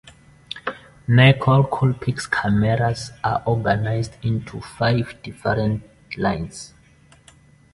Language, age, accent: English, 19-29, Southern African (South Africa, Zimbabwe, Namibia)